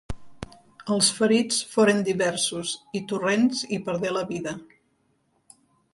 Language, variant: Catalan, Central